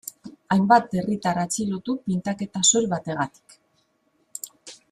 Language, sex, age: Basque, female, 50-59